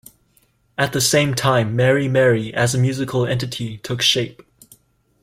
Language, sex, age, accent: English, male, 19-29, United States English